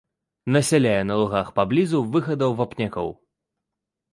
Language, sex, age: Belarusian, male, 19-29